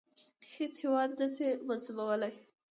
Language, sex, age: Pashto, female, under 19